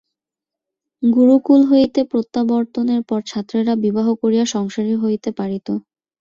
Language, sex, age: Bengali, female, 19-29